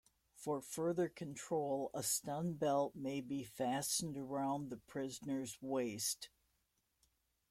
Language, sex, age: English, female, 70-79